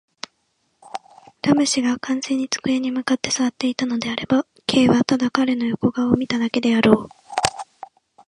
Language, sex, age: Japanese, female, 19-29